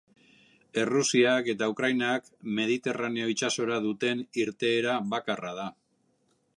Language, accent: Basque, Mendebalekoa (Araba, Bizkaia, Gipuzkoako mendebaleko herri batzuk)